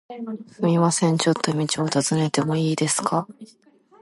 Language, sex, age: Japanese, female, 19-29